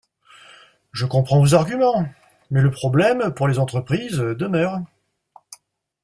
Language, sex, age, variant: French, male, 50-59, Français de métropole